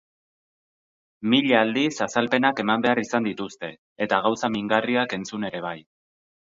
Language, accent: Basque, Erdialdekoa edo Nafarra (Gipuzkoa, Nafarroa)